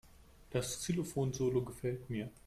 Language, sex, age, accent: German, male, 19-29, Deutschland Deutsch